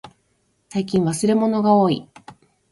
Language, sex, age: Japanese, female, 40-49